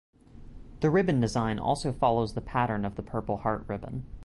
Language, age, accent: English, 19-29, United States English